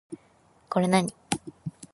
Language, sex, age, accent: Japanese, female, 19-29, 標準語